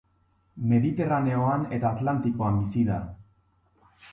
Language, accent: Basque, Erdialdekoa edo Nafarra (Gipuzkoa, Nafarroa)